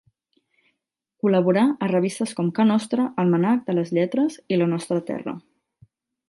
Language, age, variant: Catalan, 19-29, Central